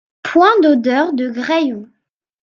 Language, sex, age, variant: French, female, under 19, Français de métropole